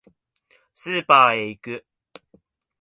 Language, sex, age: Japanese, male, 19-29